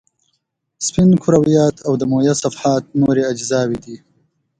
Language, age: Pashto, 19-29